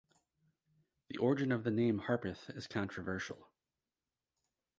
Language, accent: English, United States English